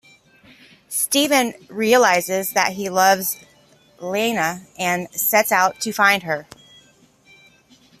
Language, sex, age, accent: English, female, 30-39, United States English